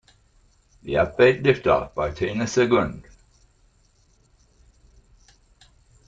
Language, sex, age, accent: English, male, 60-69, Australian English